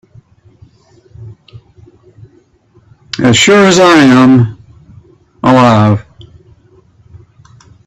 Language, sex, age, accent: English, male, 70-79, United States English